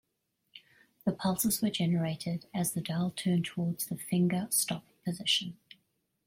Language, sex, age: English, female, 30-39